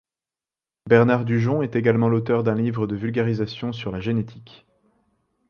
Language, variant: French, Français de métropole